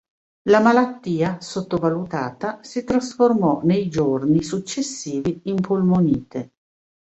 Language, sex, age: Italian, female, 50-59